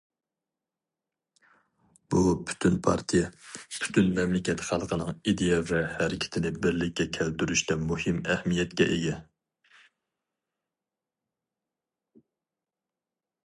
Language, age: Uyghur, 19-29